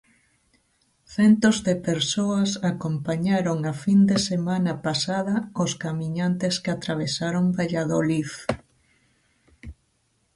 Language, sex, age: Galician, female, 40-49